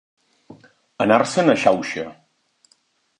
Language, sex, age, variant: Catalan, male, 40-49, Nord-Occidental